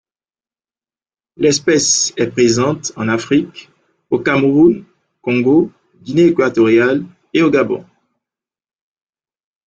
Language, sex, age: French, male, 40-49